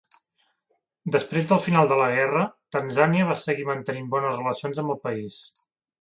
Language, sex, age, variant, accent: Catalan, male, 30-39, Central, central